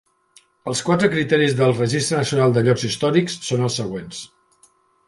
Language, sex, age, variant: Catalan, male, 50-59, Central